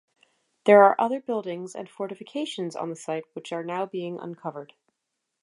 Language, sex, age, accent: English, female, 30-39, United States English